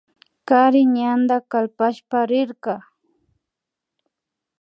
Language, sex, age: Imbabura Highland Quichua, female, under 19